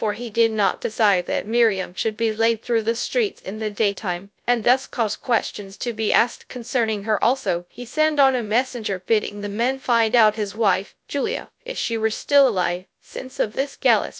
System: TTS, GradTTS